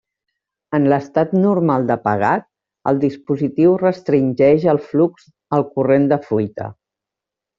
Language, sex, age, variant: Catalan, female, 50-59, Central